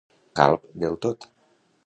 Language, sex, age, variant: Catalan, male, 50-59, Nord-Occidental